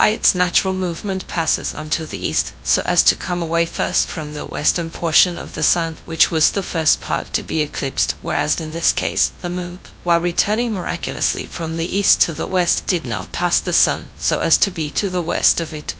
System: TTS, GradTTS